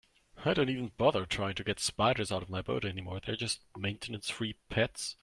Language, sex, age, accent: English, male, 19-29, England English